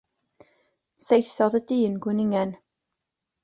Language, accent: Welsh, Y Deyrnas Unedig Cymraeg